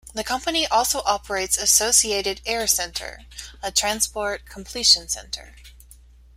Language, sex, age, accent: English, female, 30-39, United States English